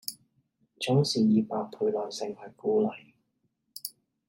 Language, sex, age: Cantonese, male, 19-29